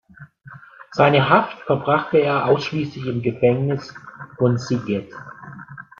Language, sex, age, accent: German, male, 50-59, Deutschland Deutsch